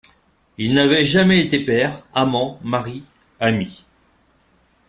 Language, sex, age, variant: French, male, 40-49, Français de métropole